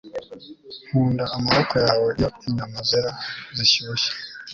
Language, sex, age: Kinyarwanda, male, 19-29